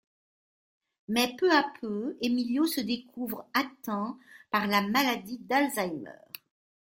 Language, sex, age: French, female, 60-69